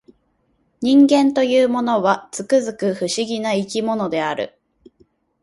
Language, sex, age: Japanese, female, 19-29